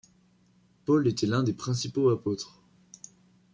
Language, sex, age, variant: French, male, under 19, Français de métropole